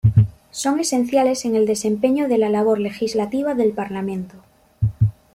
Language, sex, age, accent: Spanish, female, under 19, España: Norte peninsular (Asturias, Castilla y León, Cantabria, País Vasco, Navarra, Aragón, La Rioja, Guadalajara, Cuenca)